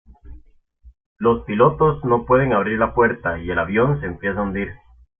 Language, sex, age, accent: Spanish, male, 19-29, América central